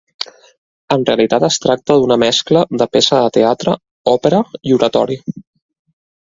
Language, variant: Catalan, Central